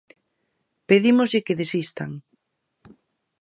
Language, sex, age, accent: Galician, female, 19-29, Central (gheada); Normativo (estándar)